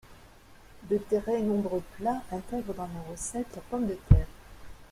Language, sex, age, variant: French, female, 60-69, Français de métropole